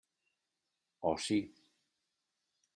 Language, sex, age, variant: Catalan, male, 60-69, Central